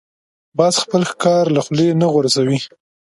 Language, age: Pashto, 19-29